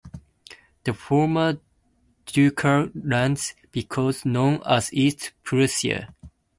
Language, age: English, 19-29